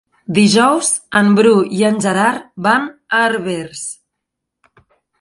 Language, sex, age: Catalan, female, 30-39